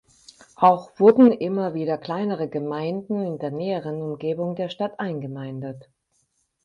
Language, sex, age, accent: German, female, 50-59, Deutschland Deutsch